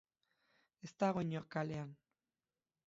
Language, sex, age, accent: Basque, female, 30-39, Erdialdekoa edo Nafarra (Gipuzkoa, Nafarroa)